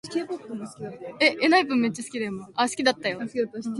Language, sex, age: English, female, 19-29